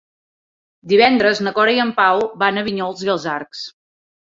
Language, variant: Catalan, Central